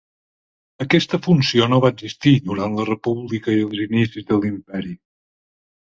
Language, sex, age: Catalan, male, 50-59